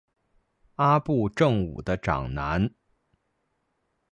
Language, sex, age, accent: Chinese, male, 40-49, 出生地：北京市